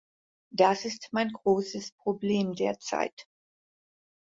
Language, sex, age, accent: German, female, 60-69, Deutschland Deutsch